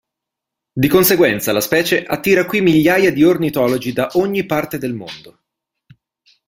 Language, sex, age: Italian, male, 30-39